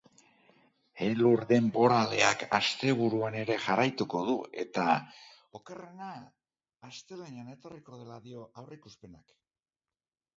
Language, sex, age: Basque, male, 50-59